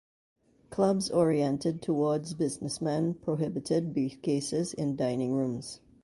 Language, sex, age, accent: English, female, 50-59, West Indies and Bermuda (Bahamas, Bermuda, Jamaica, Trinidad)